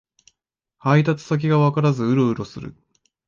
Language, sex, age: Japanese, male, 19-29